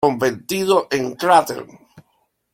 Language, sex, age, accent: Spanish, male, 50-59, Caribe: Cuba, Venezuela, Puerto Rico, República Dominicana, Panamá, Colombia caribeña, México caribeño, Costa del golfo de México